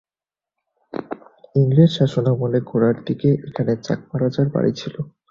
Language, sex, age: Bengali, male, 19-29